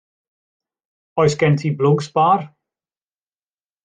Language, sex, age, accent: Welsh, male, 40-49, Y Deyrnas Unedig Cymraeg